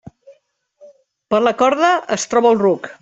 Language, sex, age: Catalan, female, 60-69